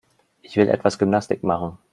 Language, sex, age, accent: German, male, 30-39, Deutschland Deutsch